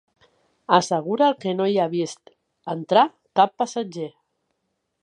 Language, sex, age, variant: Catalan, female, 40-49, Central